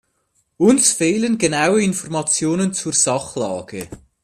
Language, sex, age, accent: German, male, 40-49, Schweizerdeutsch